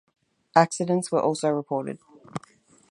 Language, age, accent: English, 19-29, Australian English